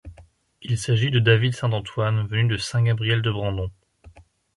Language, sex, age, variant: French, male, 19-29, Français de métropole